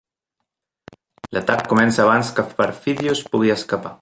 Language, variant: Catalan, Central